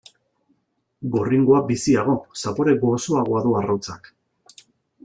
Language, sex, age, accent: Basque, male, 40-49, Mendebalekoa (Araba, Bizkaia, Gipuzkoako mendebaleko herri batzuk)